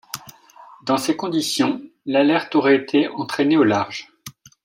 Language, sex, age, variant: French, male, 40-49, Français de métropole